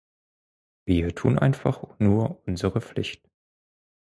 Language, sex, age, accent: German, male, 30-39, Deutschland Deutsch